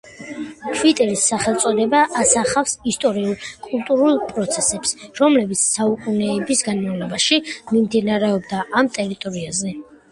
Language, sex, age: Georgian, female, 19-29